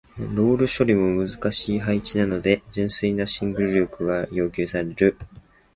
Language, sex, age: Japanese, male, 19-29